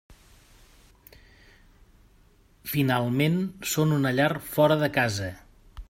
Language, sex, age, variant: Catalan, male, 50-59, Central